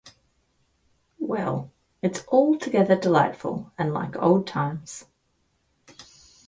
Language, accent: English, Australian English